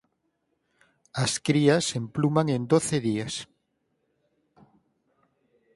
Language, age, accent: Galician, 50-59, Normativo (estándar)